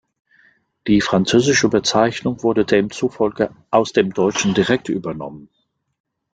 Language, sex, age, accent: German, male, 40-49, Französisch Deutsch